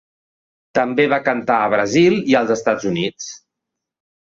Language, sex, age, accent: Catalan, male, 40-49, valencià